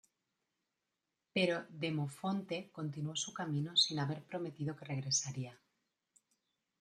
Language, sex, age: Spanish, female, 40-49